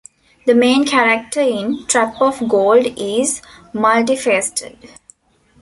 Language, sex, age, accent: English, female, 19-29, India and South Asia (India, Pakistan, Sri Lanka)